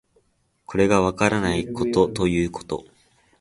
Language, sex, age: Japanese, male, under 19